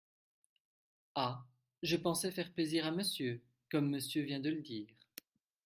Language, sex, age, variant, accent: French, male, 19-29, Français d'Europe, Français de Belgique